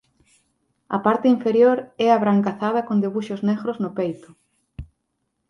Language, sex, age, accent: Galician, female, 30-39, Atlántico (seseo e gheada)